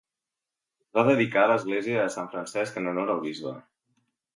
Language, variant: Catalan, Central